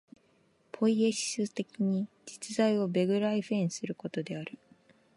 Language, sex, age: Japanese, female, 19-29